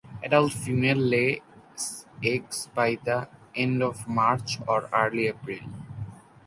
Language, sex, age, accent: English, male, under 19, India and South Asia (India, Pakistan, Sri Lanka)